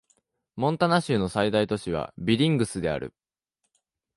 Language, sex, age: Japanese, male, 19-29